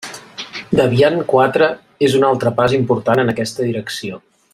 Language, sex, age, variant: Catalan, male, 40-49, Central